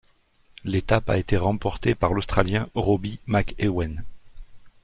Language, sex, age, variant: French, male, 40-49, Français de métropole